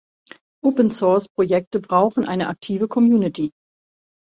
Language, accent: German, Deutschland Deutsch